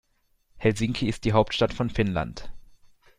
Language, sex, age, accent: German, male, 19-29, Deutschland Deutsch